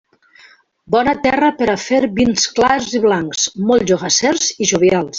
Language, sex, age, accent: Catalan, female, 50-59, valencià